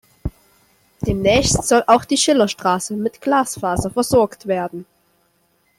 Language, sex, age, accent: German, male, under 19, Deutschland Deutsch